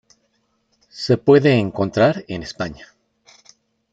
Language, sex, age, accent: Spanish, male, 50-59, México